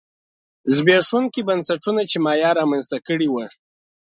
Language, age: Pashto, 19-29